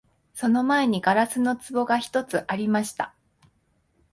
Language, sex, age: Japanese, female, 19-29